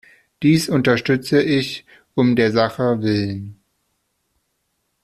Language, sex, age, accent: German, male, 19-29, Deutschland Deutsch